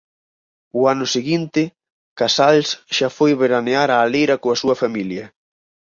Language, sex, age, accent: Galician, male, 19-29, Normativo (estándar)